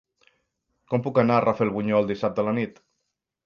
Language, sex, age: Catalan, male, 40-49